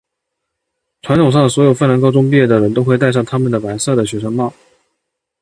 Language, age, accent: Chinese, 19-29, 出生地：江西省